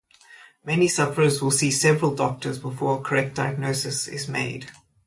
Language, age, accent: English, 30-39, Southern African (South Africa, Zimbabwe, Namibia)